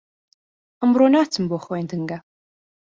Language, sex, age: Central Kurdish, female, 19-29